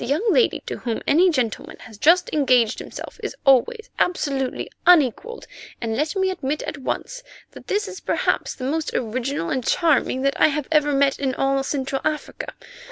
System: none